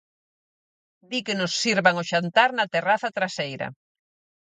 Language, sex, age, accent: Galician, female, 40-49, Atlántico (seseo e gheada)